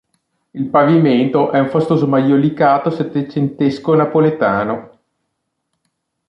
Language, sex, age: Italian, male, 30-39